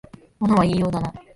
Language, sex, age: Japanese, female, 19-29